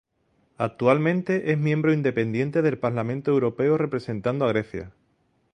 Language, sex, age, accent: Spanish, male, 40-49, España: Sur peninsular (Andalucia, Extremadura, Murcia)